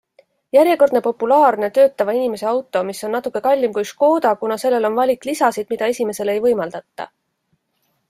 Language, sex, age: Estonian, female, 40-49